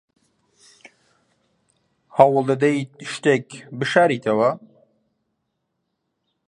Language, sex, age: Central Kurdish, male, 19-29